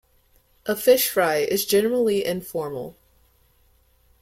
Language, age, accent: English, under 19, United States English